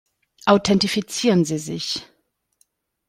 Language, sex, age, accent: German, female, 40-49, Deutschland Deutsch